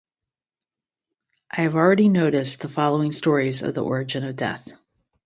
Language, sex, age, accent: English, female, 50-59, United States English; Midwestern